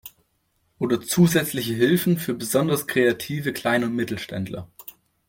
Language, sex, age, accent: German, male, 19-29, Deutschland Deutsch